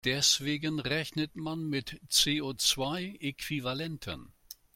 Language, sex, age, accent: German, male, 70-79, Deutschland Deutsch